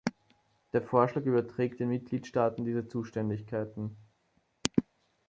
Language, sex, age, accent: German, male, 19-29, Österreichisches Deutsch